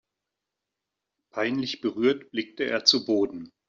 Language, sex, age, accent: German, male, 40-49, Deutschland Deutsch